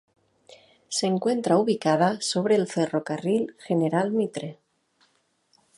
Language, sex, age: Spanish, female, 30-39